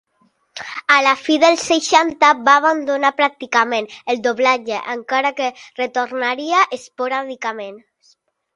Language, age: Catalan, under 19